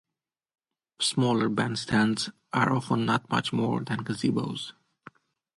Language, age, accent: English, 30-39, Eastern European